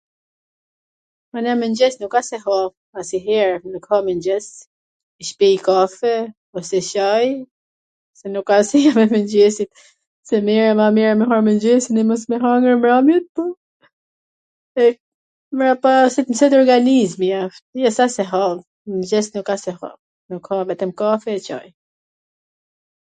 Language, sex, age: Gheg Albanian, female, 40-49